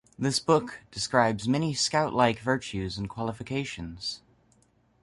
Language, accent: English, United States English